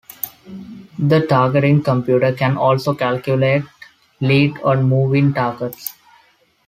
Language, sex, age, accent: English, male, 19-29, India and South Asia (India, Pakistan, Sri Lanka)